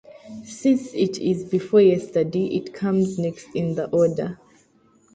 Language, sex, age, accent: English, female, 19-29, England English